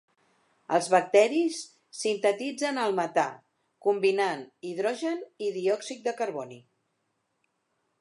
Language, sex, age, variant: Catalan, female, 50-59, Central